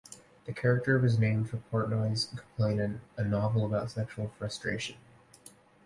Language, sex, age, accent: English, male, 19-29, United States English